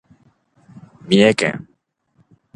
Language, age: Japanese, 19-29